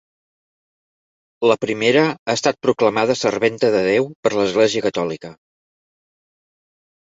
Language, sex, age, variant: Catalan, male, 40-49, Central